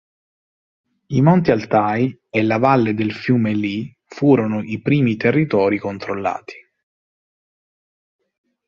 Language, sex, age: Italian, male, 30-39